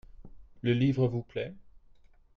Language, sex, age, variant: French, male, 30-39, Français de métropole